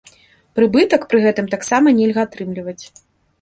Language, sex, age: Belarusian, female, 30-39